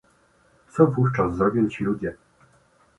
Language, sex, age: Polish, male, 19-29